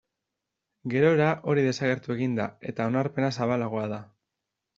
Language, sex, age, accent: Basque, male, 19-29, Mendebalekoa (Araba, Bizkaia, Gipuzkoako mendebaleko herri batzuk)